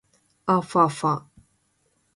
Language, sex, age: Japanese, female, 19-29